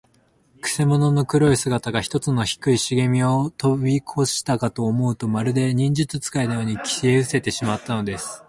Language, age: Japanese, 19-29